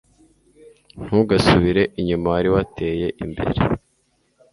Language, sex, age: Kinyarwanda, male, 19-29